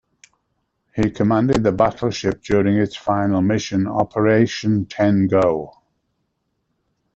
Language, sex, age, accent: English, male, 70-79, England English